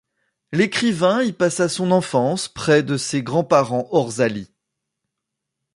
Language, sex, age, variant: French, male, 30-39, Français de métropole